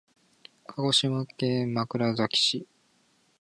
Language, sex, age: Japanese, male, 19-29